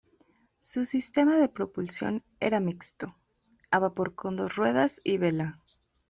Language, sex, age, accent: Spanish, female, 19-29, México